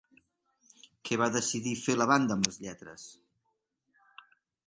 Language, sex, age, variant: Catalan, male, 40-49, Septentrional